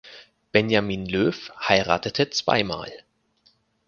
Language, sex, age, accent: German, male, 19-29, Deutschland Deutsch